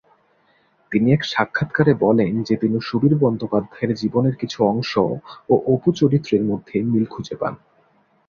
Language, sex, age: Bengali, male, 19-29